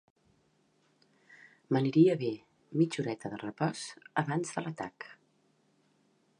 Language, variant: Catalan, Central